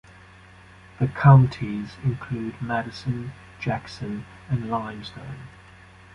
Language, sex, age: English, male, 30-39